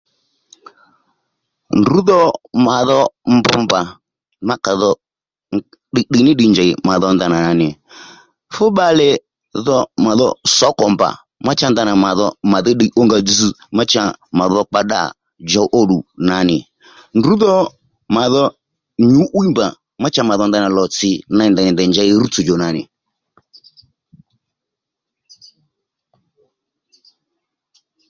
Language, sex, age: Lendu, male, 60-69